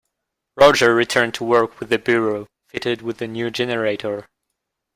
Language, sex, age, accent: English, male, 19-29, United States English